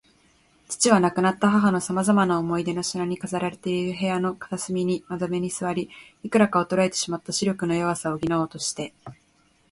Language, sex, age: Japanese, female, 19-29